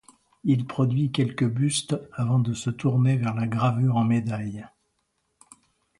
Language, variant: French, Français de métropole